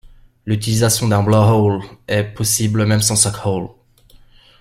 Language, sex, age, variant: French, male, 30-39, Français de métropole